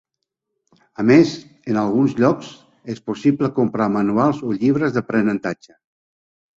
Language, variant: Catalan, Nord-Occidental